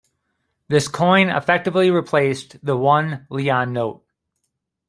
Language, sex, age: English, male, 30-39